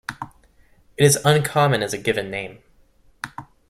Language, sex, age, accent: English, male, 19-29, United States English